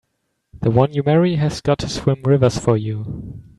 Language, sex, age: English, male, 19-29